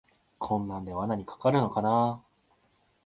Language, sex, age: Japanese, male, 19-29